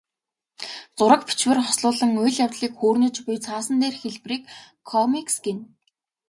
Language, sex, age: Mongolian, female, 19-29